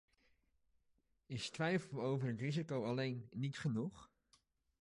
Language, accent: Dutch, Nederlands Nederlands